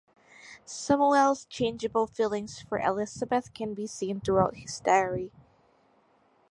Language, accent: English, United States English